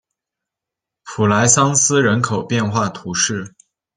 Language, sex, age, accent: Chinese, male, 19-29, 出生地：山西省